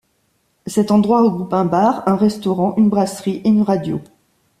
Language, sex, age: French, female, 40-49